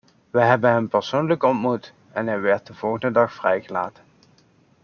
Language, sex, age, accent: Dutch, male, 30-39, Nederlands Nederlands